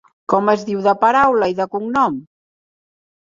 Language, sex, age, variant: Catalan, female, 50-59, Central